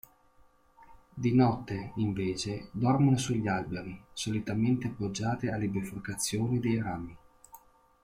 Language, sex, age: Italian, male, 30-39